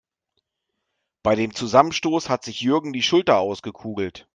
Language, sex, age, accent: German, male, 40-49, Deutschland Deutsch